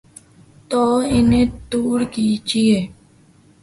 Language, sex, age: Urdu, female, 19-29